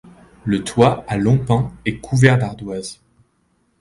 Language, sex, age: French, male, 30-39